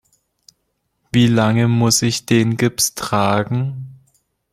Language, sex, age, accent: German, male, 19-29, Deutschland Deutsch